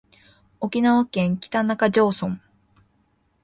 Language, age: Japanese, 19-29